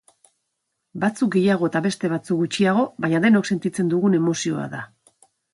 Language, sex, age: Basque, female, 40-49